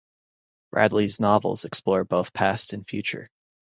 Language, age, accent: English, 19-29, United States English